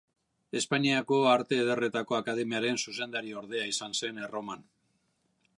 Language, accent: Basque, Mendebalekoa (Araba, Bizkaia, Gipuzkoako mendebaleko herri batzuk)